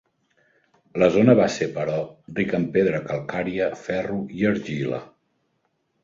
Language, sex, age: Catalan, male, 50-59